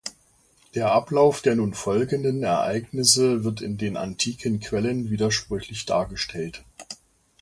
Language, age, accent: German, 50-59, Deutschland Deutsch